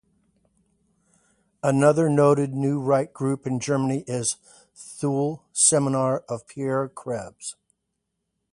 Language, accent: English, United States English